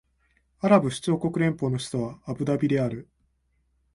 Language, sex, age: Japanese, male, 19-29